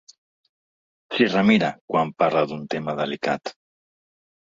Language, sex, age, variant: Catalan, male, 40-49, Central